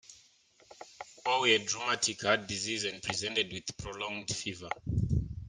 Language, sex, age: English, male, 19-29